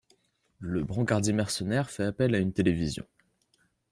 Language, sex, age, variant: French, male, 19-29, Français de métropole